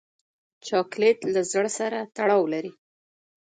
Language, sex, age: Pashto, female, 30-39